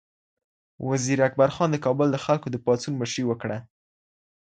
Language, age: Pashto, under 19